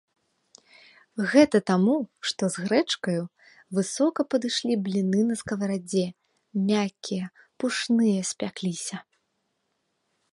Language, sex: Belarusian, female